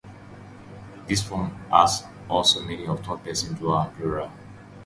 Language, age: English, 30-39